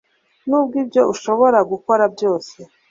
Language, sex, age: Kinyarwanda, female, 30-39